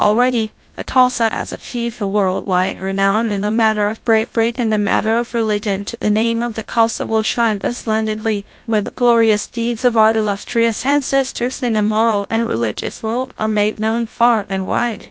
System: TTS, GlowTTS